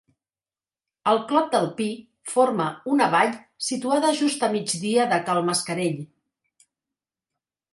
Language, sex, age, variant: Catalan, female, 50-59, Central